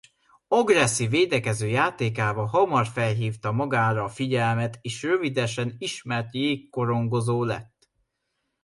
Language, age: Hungarian, 19-29